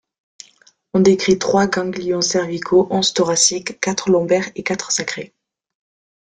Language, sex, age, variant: French, female, under 19, Français de métropole